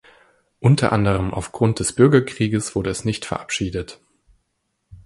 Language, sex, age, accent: German, male, 19-29, Deutschland Deutsch